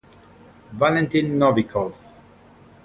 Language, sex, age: Italian, male, 30-39